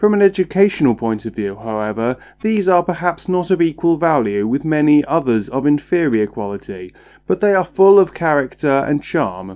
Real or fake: real